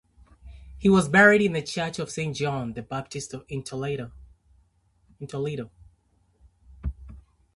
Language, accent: English, United States English